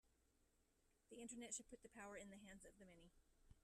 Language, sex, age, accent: English, female, 40-49, United States English